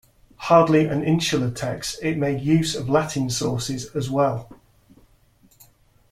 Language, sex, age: English, male, 40-49